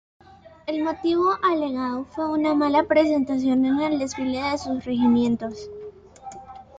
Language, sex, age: Spanish, female, under 19